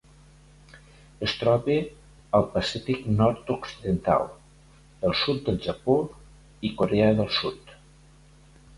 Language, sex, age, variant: Catalan, male, 60-69, Nord-Occidental